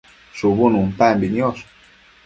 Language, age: Matsés, 19-29